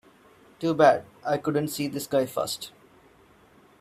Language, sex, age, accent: English, male, 19-29, India and South Asia (India, Pakistan, Sri Lanka)